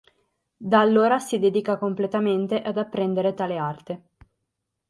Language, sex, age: Italian, female, 19-29